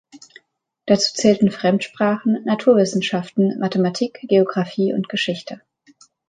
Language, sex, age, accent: German, female, 19-29, Deutschland Deutsch